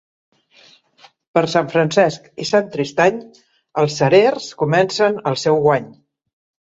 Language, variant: Catalan, Central